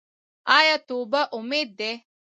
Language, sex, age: Pashto, female, 19-29